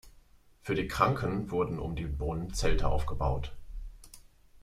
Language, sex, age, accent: German, male, 30-39, Deutschland Deutsch